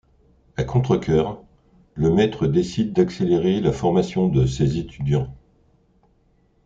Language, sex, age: French, male, 60-69